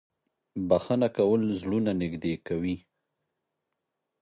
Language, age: Pashto, 30-39